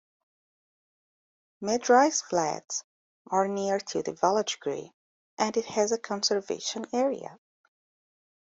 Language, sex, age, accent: English, female, 30-39, United States English